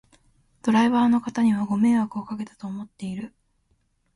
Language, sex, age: Japanese, female, 19-29